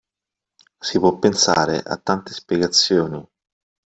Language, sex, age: Italian, male, 40-49